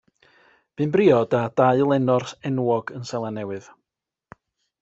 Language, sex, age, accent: Welsh, male, 30-39, Y Deyrnas Unedig Cymraeg